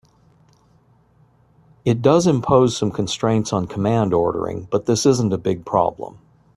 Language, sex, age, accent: English, male, 60-69, United States English